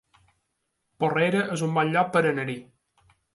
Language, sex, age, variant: Catalan, male, 30-39, Balear